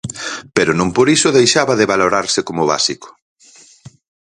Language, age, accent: Galician, 40-49, Atlántico (seseo e gheada)